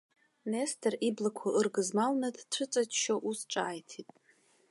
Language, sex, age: Abkhazian, female, 19-29